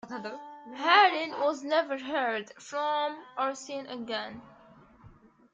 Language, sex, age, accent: English, female, 19-29, United States English